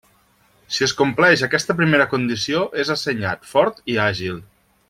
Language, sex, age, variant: Catalan, male, 30-39, Nord-Occidental